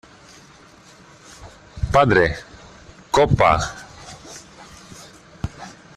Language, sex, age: Spanish, male, 30-39